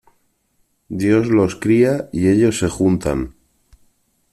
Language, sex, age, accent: Spanish, male, 40-49, España: Norte peninsular (Asturias, Castilla y León, Cantabria, País Vasco, Navarra, Aragón, La Rioja, Guadalajara, Cuenca)